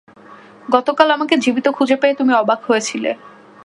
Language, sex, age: Bengali, female, 19-29